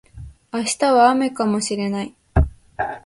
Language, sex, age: Japanese, female, under 19